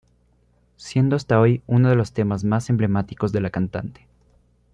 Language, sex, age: Spanish, male, under 19